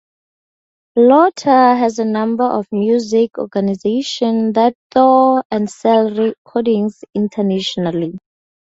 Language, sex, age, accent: English, female, 19-29, Southern African (South Africa, Zimbabwe, Namibia)